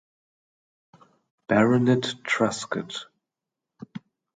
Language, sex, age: German, male, 30-39